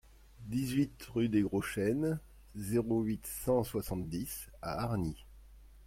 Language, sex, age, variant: French, male, 50-59, Français de métropole